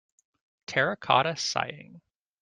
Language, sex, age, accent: English, male, 40-49, United States English